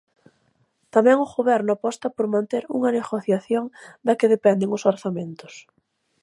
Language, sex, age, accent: Galician, female, 30-39, Central (gheada); Normativo (estándar)